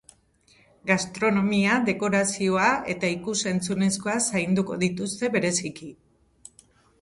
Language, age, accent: Basque, 40-49, Erdialdekoa edo Nafarra (Gipuzkoa, Nafarroa)